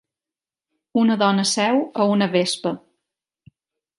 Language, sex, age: Catalan, female, 40-49